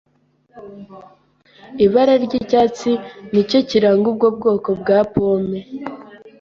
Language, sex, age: Kinyarwanda, female, 19-29